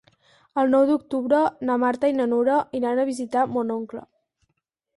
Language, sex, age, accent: Catalan, female, under 19, Girona